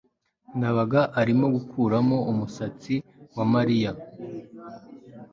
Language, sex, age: Kinyarwanda, male, 19-29